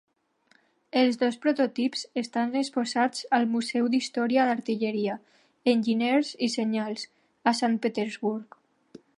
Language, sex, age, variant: Catalan, female, under 19, Alacantí